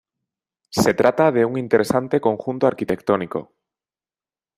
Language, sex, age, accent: Spanish, male, 30-39, España: Centro-Sur peninsular (Madrid, Toledo, Castilla-La Mancha)